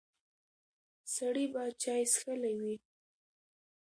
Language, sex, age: Pashto, female, under 19